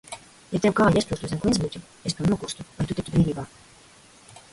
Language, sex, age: Latvian, female, 50-59